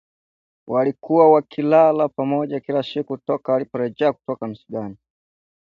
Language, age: Swahili, 19-29